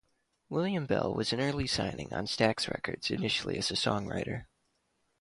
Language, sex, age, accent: English, male, under 19, United States English